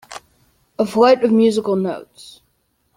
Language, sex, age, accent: English, male, under 19, United States English